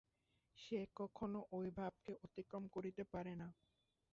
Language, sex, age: Bengali, male, 19-29